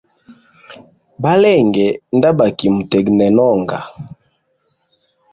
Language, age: Hemba, 19-29